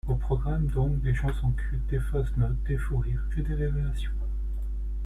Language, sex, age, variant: French, male, 19-29, Français de métropole